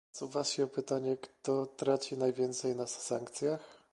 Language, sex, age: Polish, male, 30-39